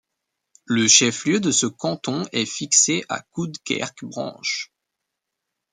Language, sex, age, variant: French, male, 19-29, Français de métropole